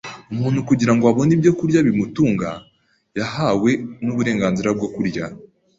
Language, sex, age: Kinyarwanda, female, 19-29